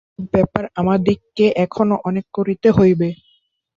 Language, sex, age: Bengali, male, 19-29